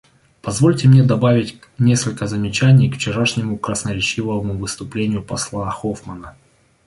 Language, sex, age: Russian, male, 30-39